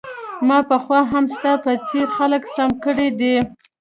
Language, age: Pashto, 19-29